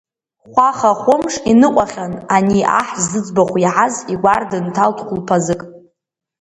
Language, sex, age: Abkhazian, female, under 19